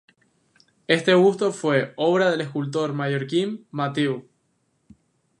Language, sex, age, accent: Spanish, male, 19-29, España: Islas Canarias